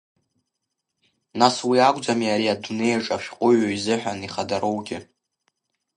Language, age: Abkhazian, under 19